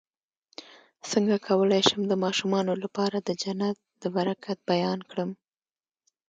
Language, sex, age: Pashto, female, 19-29